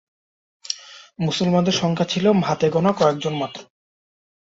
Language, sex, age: Bengali, male, 19-29